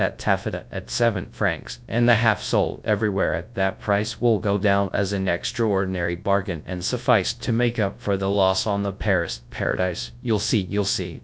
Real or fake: fake